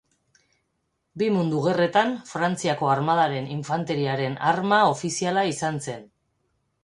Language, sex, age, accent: Basque, female, 40-49, Erdialdekoa edo Nafarra (Gipuzkoa, Nafarroa)